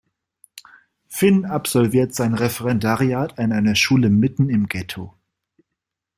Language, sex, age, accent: German, male, 30-39, Deutschland Deutsch